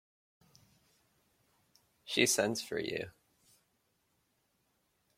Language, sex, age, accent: English, male, under 19, United States English